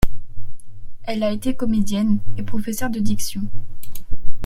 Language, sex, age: French, female, 19-29